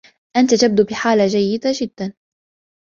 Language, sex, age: Arabic, female, 19-29